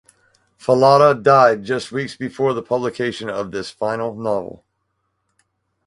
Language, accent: English, United States English